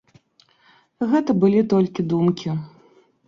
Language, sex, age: Belarusian, female, 30-39